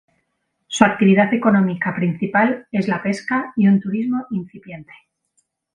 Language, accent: Spanish, España: Centro-Sur peninsular (Madrid, Toledo, Castilla-La Mancha)